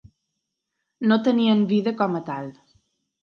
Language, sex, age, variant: Catalan, female, 30-39, Balear